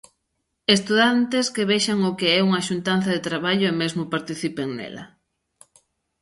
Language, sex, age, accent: Galician, female, 30-39, Oriental (común en zona oriental)